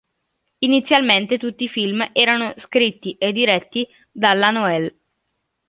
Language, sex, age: Italian, female, under 19